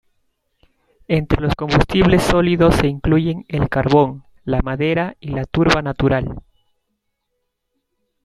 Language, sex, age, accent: Spanish, male, 19-29, Andino-Pacífico: Colombia, Perú, Ecuador, oeste de Bolivia y Venezuela andina